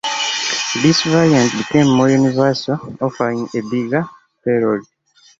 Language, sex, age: English, male, 19-29